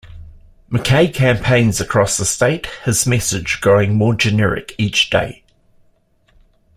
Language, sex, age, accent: English, male, 50-59, New Zealand English